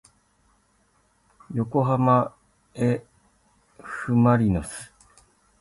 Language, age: Japanese, 40-49